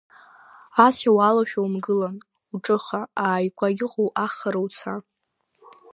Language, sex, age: Abkhazian, female, under 19